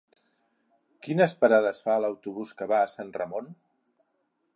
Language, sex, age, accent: Catalan, male, 60-69, Neutre